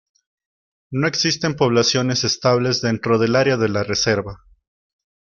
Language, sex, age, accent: Spanish, male, 19-29, México